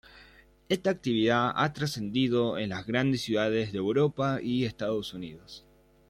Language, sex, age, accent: Spanish, male, under 19, Rioplatense: Argentina, Uruguay, este de Bolivia, Paraguay